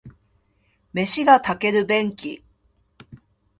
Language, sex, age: Japanese, female, 40-49